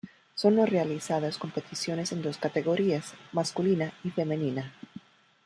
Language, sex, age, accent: Spanish, female, 30-39, América central